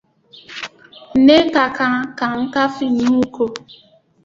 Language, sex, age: Dyula, female, 19-29